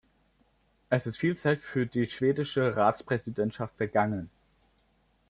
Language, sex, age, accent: German, male, under 19, Deutschland Deutsch